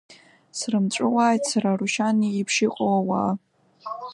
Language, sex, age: Abkhazian, female, under 19